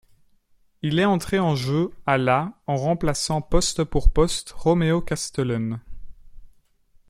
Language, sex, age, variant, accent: French, male, 19-29, Français d'Europe, Français de Belgique